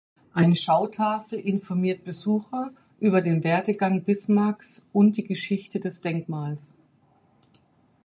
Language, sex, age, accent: German, female, 50-59, Deutschland Deutsch